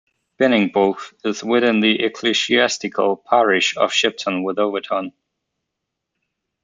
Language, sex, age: English, male, 19-29